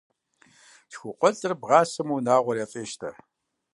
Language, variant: Kabardian, Адыгэбзэ (Къэбэрдей, Кирил, псоми зэдай)